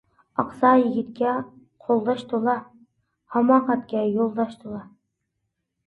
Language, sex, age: Uyghur, female, under 19